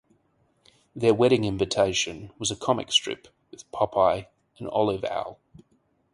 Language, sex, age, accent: English, male, 40-49, Australian English